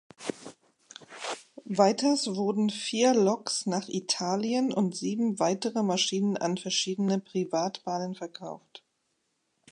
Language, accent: German, Deutschland Deutsch